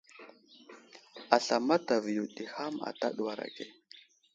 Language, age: Wuzlam, 19-29